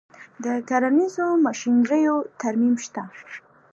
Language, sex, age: Pashto, female, 19-29